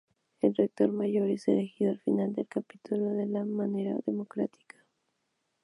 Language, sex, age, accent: Spanish, female, 19-29, México